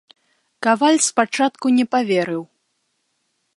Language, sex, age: Belarusian, female, 30-39